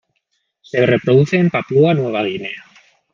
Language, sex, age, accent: Spanish, male, 19-29, España: Centro-Sur peninsular (Madrid, Toledo, Castilla-La Mancha)